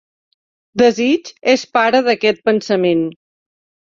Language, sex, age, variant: Catalan, female, 60-69, Central